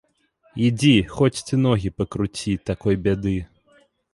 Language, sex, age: Belarusian, male, 19-29